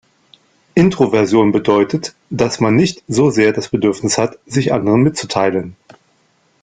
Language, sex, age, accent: German, male, 40-49, Deutschland Deutsch